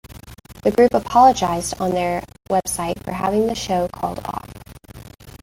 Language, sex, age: English, female, 19-29